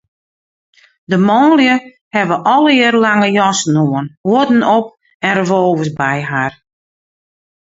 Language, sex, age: Western Frisian, female, 60-69